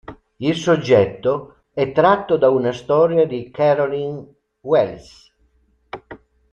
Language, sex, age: Italian, male, 60-69